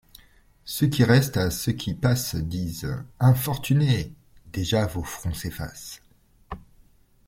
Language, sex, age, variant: French, male, 40-49, Français de métropole